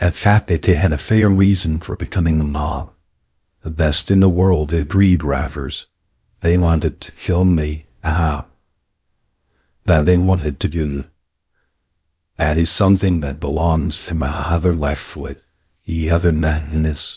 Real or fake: fake